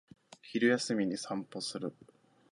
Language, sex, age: Japanese, male, 19-29